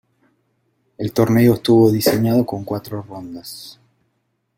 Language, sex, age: Spanish, male, 50-59